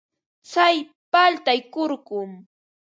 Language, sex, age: Ambo-Pasco Quechua, female, 30-39